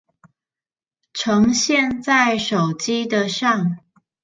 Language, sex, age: Chinese, female, 30-39